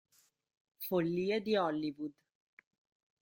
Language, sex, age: Italian, female, 30-39